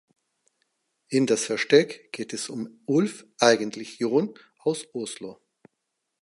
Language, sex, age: German, male, 50-59